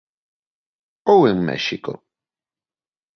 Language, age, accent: Galician, 30-39, Normativo (estándar)